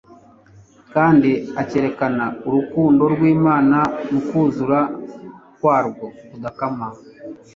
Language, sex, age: Kinyarwanda, male, 30-39